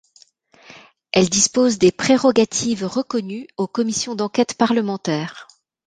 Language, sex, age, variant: French, female, 50-59, Français de métropole